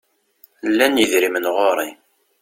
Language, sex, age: Kabyle, male, 30-39